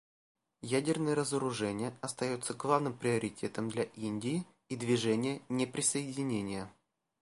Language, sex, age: Russian, male, 30-39